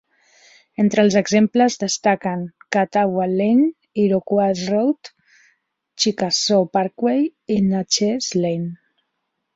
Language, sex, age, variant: Catalan, female, 30-39, Central